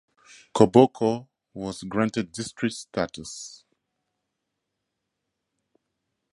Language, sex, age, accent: English, male, 30-39, Southern African (South Africa, Zimbabwe, Namibia)